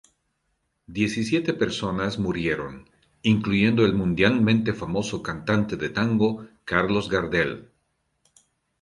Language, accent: Spanish, Andino-Pacífico: Colombia, Perú, Ecuador, oeste de Bolivia y Venezuela andina